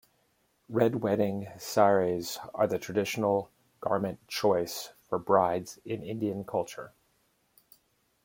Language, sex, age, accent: English, male, 50-59, United States English